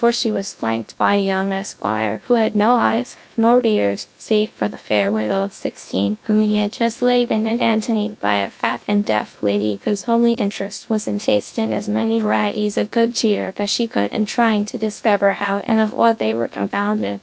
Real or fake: fake